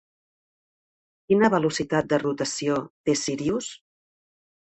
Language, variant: Catalan, Central